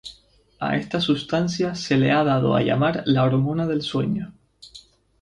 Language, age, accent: Spanish, 19-29, España: Islas Canarias